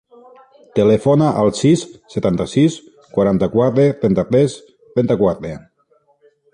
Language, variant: Catalan, Nord-Occidental